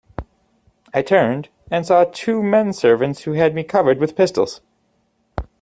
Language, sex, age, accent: English, male, 30-39, United States English